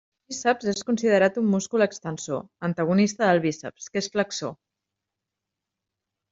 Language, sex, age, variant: Catalan, female, 30-39, Central